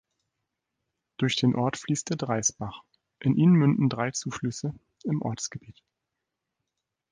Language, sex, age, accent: German, male, 30-39, Deutschland Deutsch